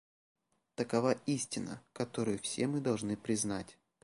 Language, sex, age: Russian, male, 30-39